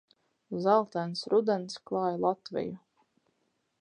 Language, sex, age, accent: Latvian, female, 30-39, bez akcenta